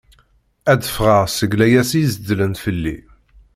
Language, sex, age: Kabyle, male, 50-59